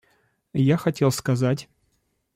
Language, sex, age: Russian, male, 30-39